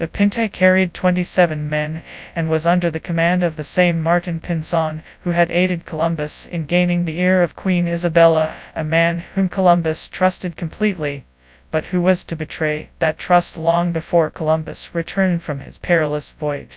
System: TTS, FastPitch